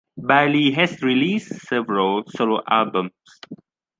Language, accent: English, United States English